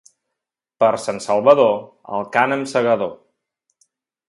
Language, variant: Catalan, Septentrional